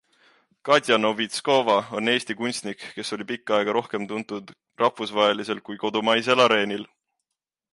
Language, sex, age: Estonian, male, 19-29